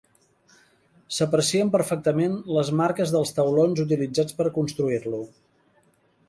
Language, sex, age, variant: Catalan, male, 50-59, Central